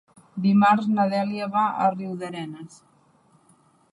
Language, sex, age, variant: Catalan, female, 30-39, Central